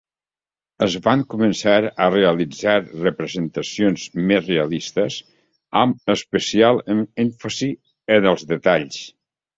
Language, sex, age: Catalan, male, 70-79